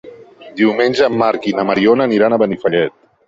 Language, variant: Catalan, Central